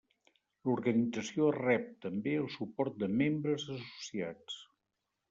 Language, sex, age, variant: Catalan, male, 60-69, Septentrional